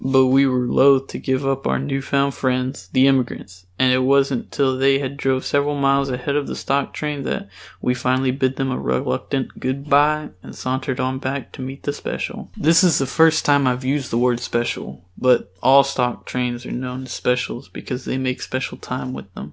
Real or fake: real